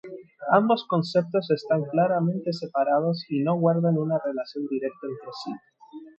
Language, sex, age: Spanish, male, 19-29